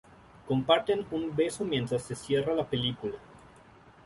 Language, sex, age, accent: Spanish, male, 19-29, México